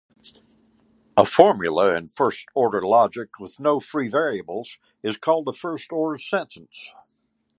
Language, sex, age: English, male, 70-79